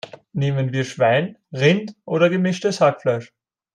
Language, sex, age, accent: German, male, 19-29, Österreichisches Deutsch